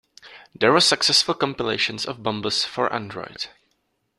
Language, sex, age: English, male, 19-29